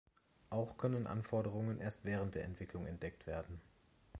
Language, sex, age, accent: German, male, 30-39, Deutschland Deutsch